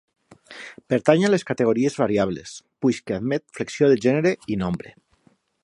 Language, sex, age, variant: Catalan, male, 40-49, Valencià meridional